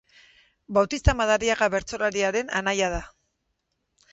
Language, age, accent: Basque, 50-59, Mendebalekoa (Araba, Bizkaia, Gipuzkoako mendebaleko herri batzuk)